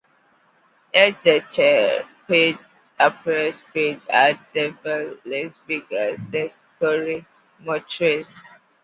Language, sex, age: French, female, 19-29